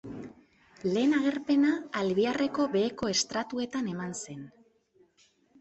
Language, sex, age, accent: Basque, female, 19-29, Mendebalekoa (Araba, Bizkaia, Gipuzkoako mendebaleko herri batzuk)